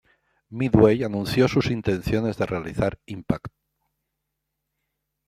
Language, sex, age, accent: Spanish, male, 60-69, España: Centro-Sur peninsular (Madrid, Toledo, Castilla-La Mancha)